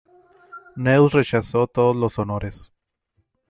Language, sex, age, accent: Spanish, male, 30-39, México